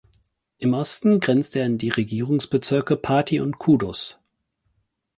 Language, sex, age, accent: German, male, 30-39, Deutschland Deutsch